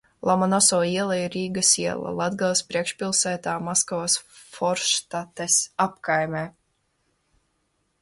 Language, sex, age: Latvian, female, 19-29